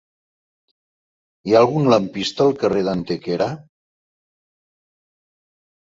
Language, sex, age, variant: Catalan, male, 60-69, Central